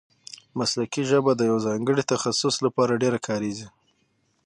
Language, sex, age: Pashto, male, 19-29